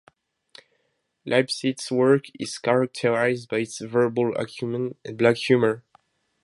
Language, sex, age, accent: English, male, 19-29, French